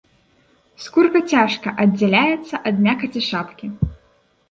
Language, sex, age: Belarusian, female, 19-29